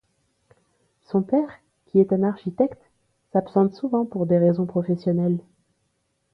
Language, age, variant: French, 30-39, Français de métropole